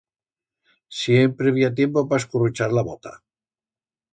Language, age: Aragonese, 60-69